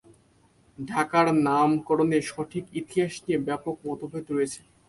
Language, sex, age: Bengali, male, 19-29